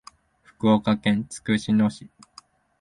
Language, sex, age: Japanese, male, 19-29